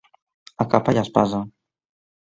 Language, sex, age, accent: Catalan, male, 19-29, valencià